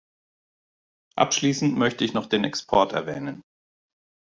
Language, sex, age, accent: German, male, 40-49, Deutschland Deutsch